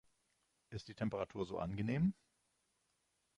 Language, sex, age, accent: German, male, 40-49, Deutschland Deutsch